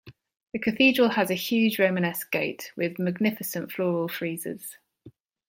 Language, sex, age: English, female, 30-39